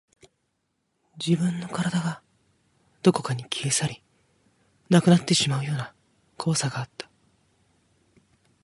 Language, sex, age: Japanese, male, 19-29